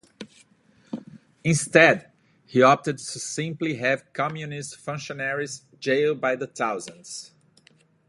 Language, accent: English, United States English